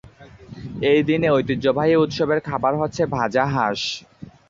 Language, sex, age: Bengali, male, 19-29